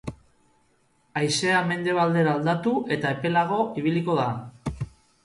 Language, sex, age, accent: Basque, male, 40-49, Mendebalekoa (Araba, Bizkaia, Gipuzkoako mendebaleko herri batzuk)